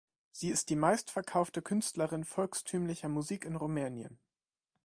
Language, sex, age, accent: German, male, 19-29, Deutschland Deutsch